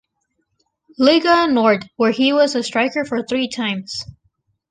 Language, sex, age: English, female, under 19